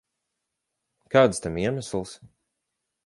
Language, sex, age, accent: Latvian, male, 19-29, Riga